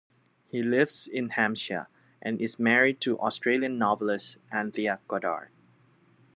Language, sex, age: English, male, 30-39